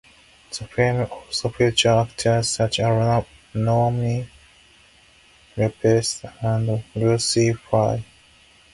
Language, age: English, 19-29